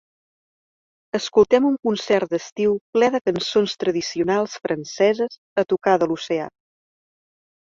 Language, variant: Catalan, Central